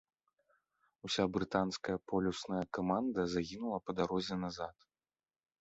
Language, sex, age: Belarusian, male, 30-39